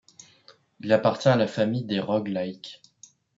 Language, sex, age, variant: French, male, under 19, Français de métropole